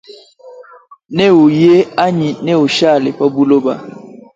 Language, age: Luba-Lulua, 19-29